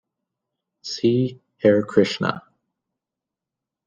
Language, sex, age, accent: English, male, 30-39, Canadian English